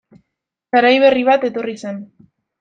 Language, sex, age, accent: Basque, female, 19-29, Mendebalekoa (Araba, Bizkaia, Gipuzkoako mendebaleko herri batzuk)